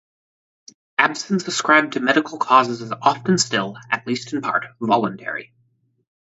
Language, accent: English, United States English; Midwestern